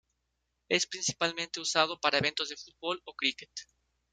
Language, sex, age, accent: Spanish, male, 19-29, México